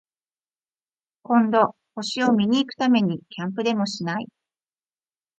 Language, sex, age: Japanese, female, 40-49